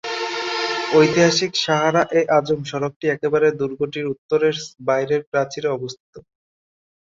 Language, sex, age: Bengali, male, 19-29